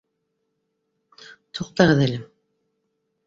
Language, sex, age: Bashkir, female, 60-69